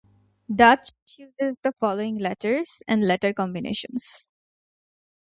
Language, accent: English, United States English